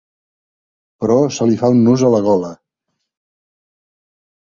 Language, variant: Catalan, Central